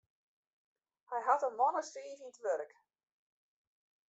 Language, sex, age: Western Frisian, female, 50-59